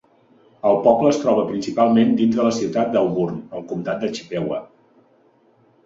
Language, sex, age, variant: Catalan, male, 40-49, Central